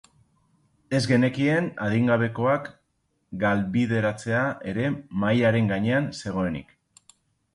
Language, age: Basque, under 19